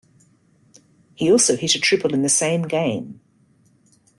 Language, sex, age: English, female, 50-59